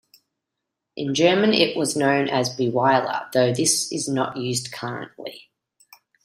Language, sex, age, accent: English, female, 30-39, Australian English